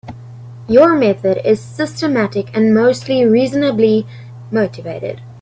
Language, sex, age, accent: English, female, under 19, Southern African (South Africa, Zimbabwe, Namibia)